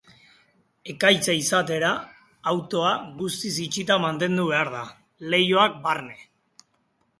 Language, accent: Basque, Mendebalekoa (Araba, Bizkaia, Gipuzkoako mendebaleko herri batzuk)